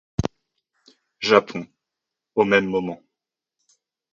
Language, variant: French, Français de métropole